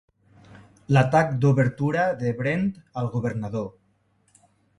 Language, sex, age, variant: Catalan, male, 30-39, Nord-Occidental